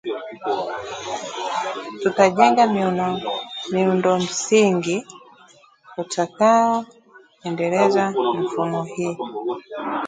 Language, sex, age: Swahili, female, 40-49